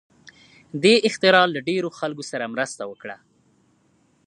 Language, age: Pashto, 30-39